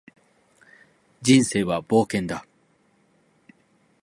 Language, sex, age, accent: Japanese, male, 30-39, 関西弁